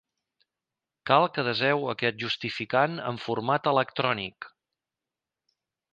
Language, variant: Catalan, Central